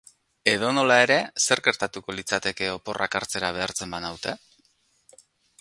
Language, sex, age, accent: Basque, male, 40-49, Erdialdekoa edo Nafarra (Gipuzkoa, Nafarroa)